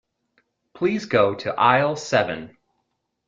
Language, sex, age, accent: English, male, 30-39, United States English